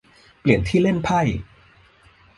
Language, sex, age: Thai, male, 40-49